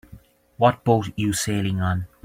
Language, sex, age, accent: English, male, 30-39, Irish English